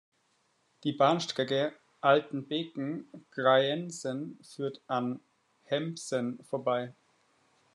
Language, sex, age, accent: German, male, 30-39, Deutschland Deutsch